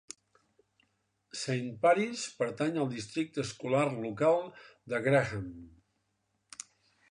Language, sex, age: Catalan, male, 60-69